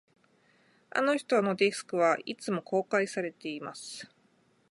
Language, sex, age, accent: Japanese, female, 30-39, 日本人